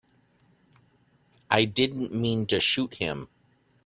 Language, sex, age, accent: English, male, 30-39, United States English